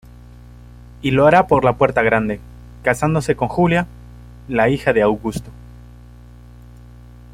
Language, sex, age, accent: Spanish, male, 19-29, Andino-Pacífico: Colombia, Perú, Ecuador, oeste de Bolivia y Venezuela andina